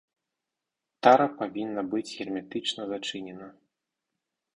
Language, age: Belarusian, 19-29